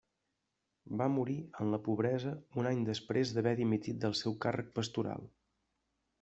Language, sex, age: Catalan, male, 30-39